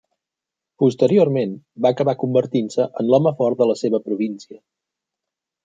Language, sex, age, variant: Catalan, male, 30-39, Central